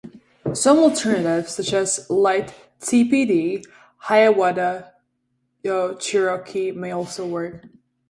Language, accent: English, Czech